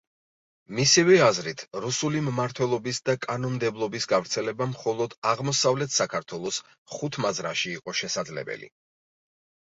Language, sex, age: Georgian, male, 40-49